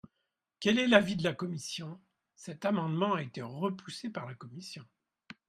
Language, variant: French, Français de métropole